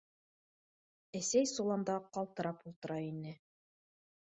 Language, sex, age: Bashkir, female, 30-39